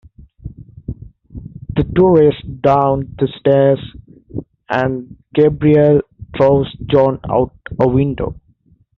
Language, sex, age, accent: English, male, 19-29, England English